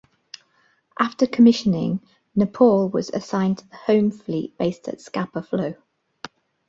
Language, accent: English, England English